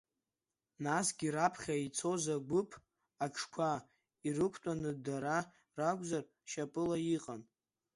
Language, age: Abkhazian, under 19